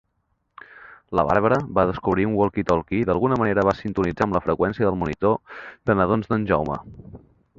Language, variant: Catalan, Central